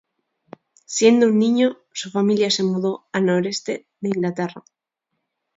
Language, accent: Spanish, España: Norte peninsular (Asturias, Castilla y León, Cantabria, País Vasco, Navarra, Aragón, La Rioja, Guadalajara, Cuenca)